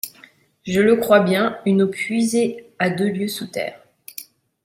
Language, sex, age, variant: French, female, 30-39, Français de métropole